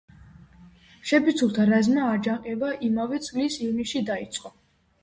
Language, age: Georgian, under 19